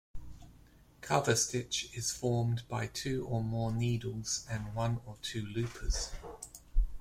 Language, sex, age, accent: English, male, 40-49, England English